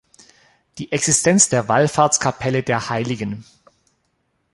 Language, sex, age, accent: German, male, 40-49, Deutschland Deutsch